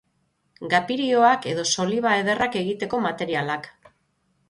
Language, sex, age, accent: Basque, female, 40-49, Mendebalekoa (Araba, Bizkaia, Gipuzkoako mendebaleko herri batzuk)